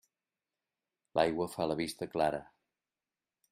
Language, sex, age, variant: Catalan, male, 60-69, Central